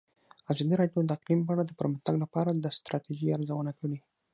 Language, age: Pashto, under 19